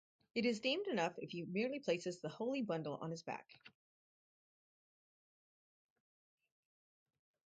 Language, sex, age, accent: English, female, 50-59, United States English